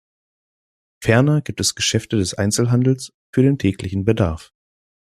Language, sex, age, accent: German, male, 19-29, Deutschland Deutsch